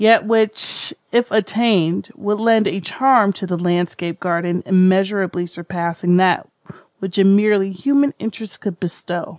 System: none